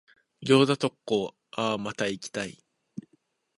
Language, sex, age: Japanese, male, 19-29